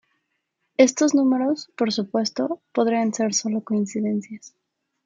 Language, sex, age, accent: Spanish, female, 19-29, México